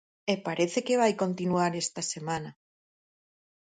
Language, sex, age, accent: Galician, female, 60-69, Normativo (estándar)